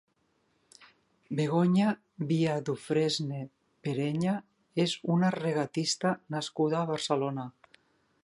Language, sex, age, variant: Catalan, female, 60-69, Central